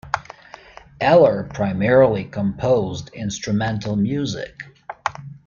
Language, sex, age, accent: English, male, 40-49, United States English